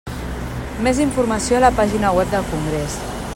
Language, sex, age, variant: Catalan, female, 50-59, Central